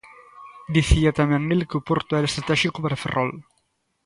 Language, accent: Galician, Atlántico (seseo e gheada)